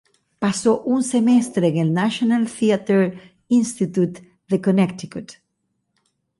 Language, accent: Spanish, Caribe: Cuba, Venezuela, Puerto Rico, República Dominicana, Panamá, Colombia caribeña, México caribeño, Costa del golfo de México